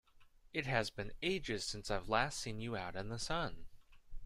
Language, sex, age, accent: English, male, 19-29, United States English